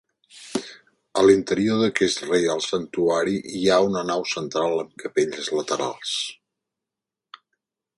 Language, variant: Catalan, Central